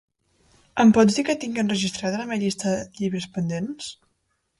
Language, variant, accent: Catalan, Central, central